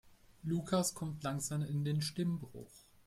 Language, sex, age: German, male, 19-29